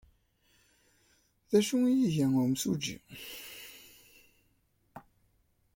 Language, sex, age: Kabyle, male, 19-29